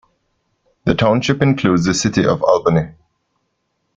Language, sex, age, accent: English, male, 30-39, West Indies and Bermuda (Bahamas, Bermuda, Jamaica, Trinidad)